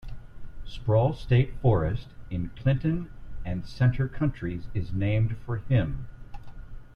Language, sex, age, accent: English, male, 50-59, United States English